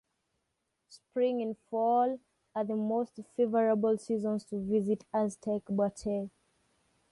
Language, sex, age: English, female, 19-29